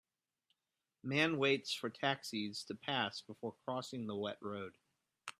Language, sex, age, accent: English, male, 30-39, United States English